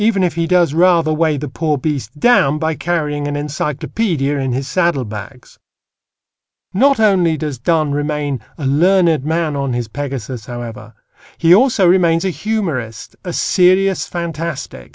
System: none